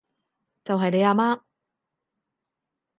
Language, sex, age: Cantonese, female, 30-39